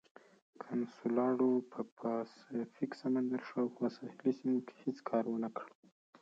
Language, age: Pashto, 30-39